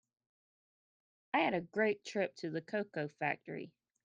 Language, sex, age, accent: English, female, 19-29, United States English